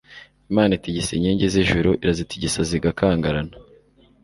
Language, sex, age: Kinyarwanda, male, 19-29